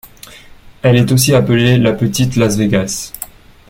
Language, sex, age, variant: French, male, 19-29, Français des départements et régions d'outre-mer